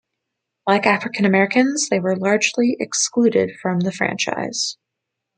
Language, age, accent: English, 19-29, United States English